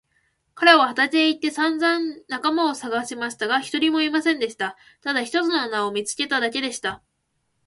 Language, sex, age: Japanese, female, 19-29